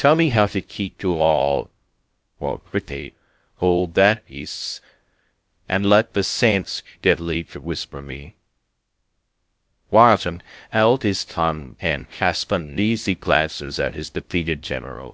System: TTS, VITS